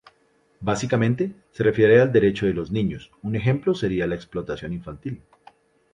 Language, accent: Spanish, Andino-Pacífico: Colombia, Perú, Ecuador, oeste de Bolivia y Venezuela andina